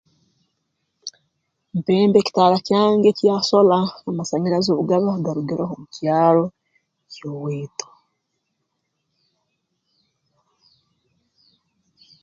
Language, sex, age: Tooro, female, 19-29